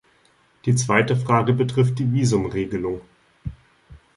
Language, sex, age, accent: German, male, 19-29, Deutschland Deutsch